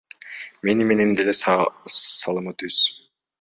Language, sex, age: Kyrgyz, male, 19-29